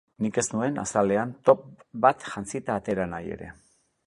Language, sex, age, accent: Basque, male, 60-69, Erdialdekoa edo Nafarra (Gipuzkoa, Nafarroa)